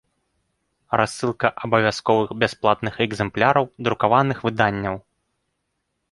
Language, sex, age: Belarusian, male, 19-29